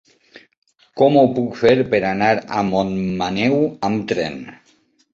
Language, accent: Catalan, valencià